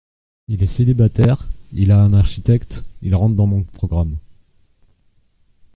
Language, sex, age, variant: French, male, 40-49, Français de métropole